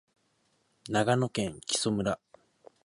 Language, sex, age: Japanese, male, 19-29